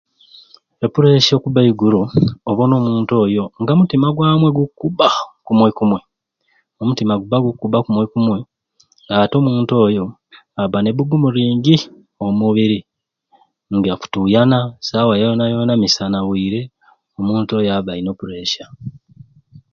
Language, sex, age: Ruuli, male, 30-39